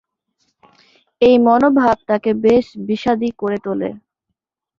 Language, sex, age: Bengali, female, 19-29